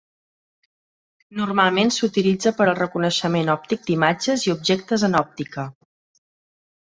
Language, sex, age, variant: Catalan, female, 30-39, Central